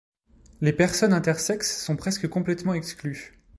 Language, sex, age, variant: French, male, 19-29, Français de métropole